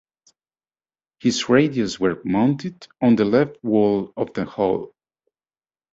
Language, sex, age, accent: English, male, 40-49, United States English